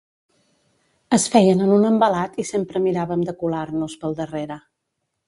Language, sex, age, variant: Catalan, female, 50-59, Central